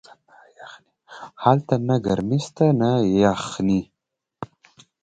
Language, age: Pashto, 19-29